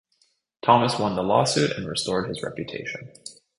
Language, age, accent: English, 30-39, Canadian English